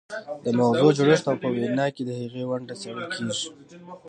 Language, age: Pashto, 19-29